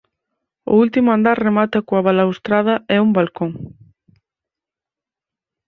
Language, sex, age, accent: Galician, female, 30-39, Oriental (común en zona oriental)